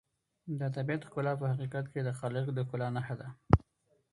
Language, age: Pashto, 19-29